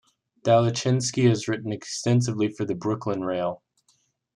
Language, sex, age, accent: English, male, 30-39, United States English